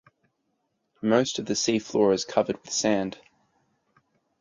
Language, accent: English, Australian English